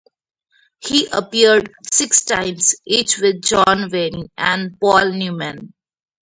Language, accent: English, India and South Asia (India, Pakistan, Sri Lanka)